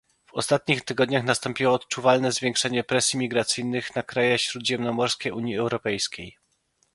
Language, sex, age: Polish, male, 30-39